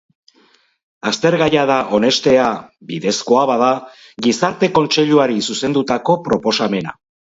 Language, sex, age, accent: Basque, male, 60-69, Mendebalekoa (Araba, Bizkaia, Gipuzkoako mendebaleko herri batzuk)